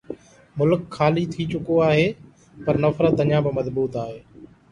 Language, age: Sindhi, under 19